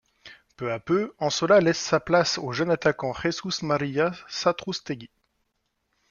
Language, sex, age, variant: French, male, 30-39, Français de métropole